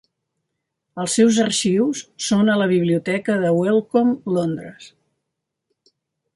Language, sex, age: Catalan, female, 70-79